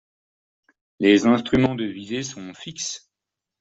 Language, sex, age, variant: French, male, 19-29, Français de métropole